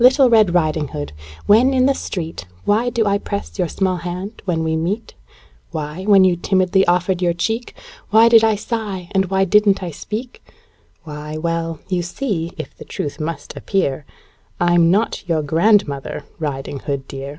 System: none